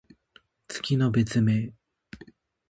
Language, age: Japanese, 19-29